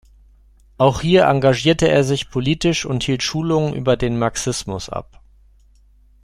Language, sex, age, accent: German, male, 40-49, Deutschland Deutsch